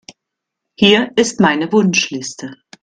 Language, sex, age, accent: German, female, 50-59, Deutschland Deutsch